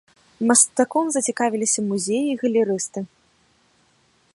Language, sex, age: Belarusian, female, 19-29